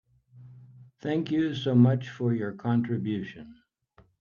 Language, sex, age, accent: English, male, 60-69, United States English